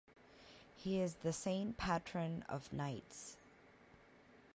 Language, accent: English, United States English